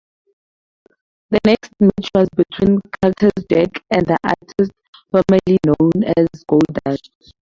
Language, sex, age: English, female, 19-29